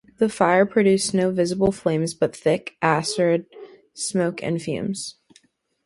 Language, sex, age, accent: English, female, under 19, United States English